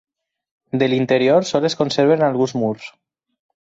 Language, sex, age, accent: Catalan, male, under 19, valencià